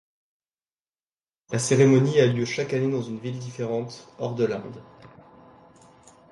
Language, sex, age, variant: French, male, 19-29, Français de métropole